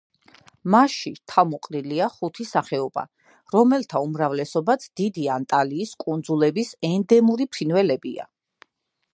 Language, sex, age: Georgian, female, 30-39